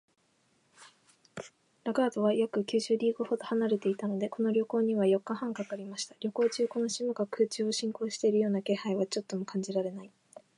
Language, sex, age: Japanese, female, 19-29